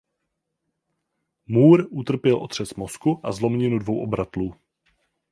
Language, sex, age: Czech, male, 19-29